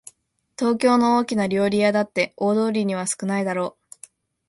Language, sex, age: Japanese, female, 19-29